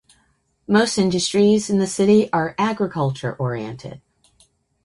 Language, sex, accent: English, female, United States English